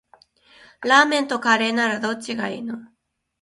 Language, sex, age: Japanese, female, 19-29